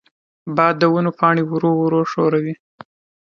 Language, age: Pashto, 19-29